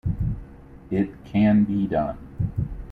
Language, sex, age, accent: English, male, 40-49, United States English